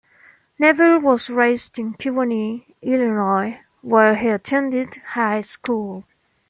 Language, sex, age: English, female, 40-49